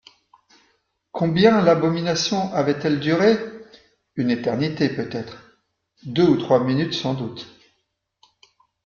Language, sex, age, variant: French, male, 40-49, Français de métropole